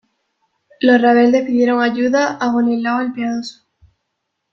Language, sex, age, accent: Spanish, female, under 19, España: Sur peninsular (Andalucia, Extremadura, Murcia)